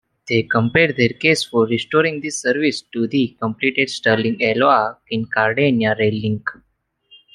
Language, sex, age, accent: English, male, 19-29, India and South Asia (India, Pakistan, Sri Lanka)